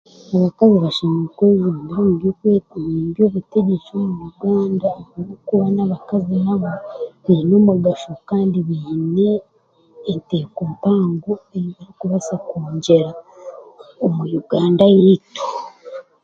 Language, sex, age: Chiga, male, 30-39